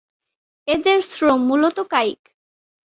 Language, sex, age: Bengali, female, 19-29